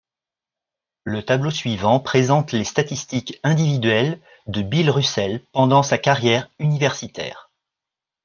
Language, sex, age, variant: French, male, 40-49, Français de métropole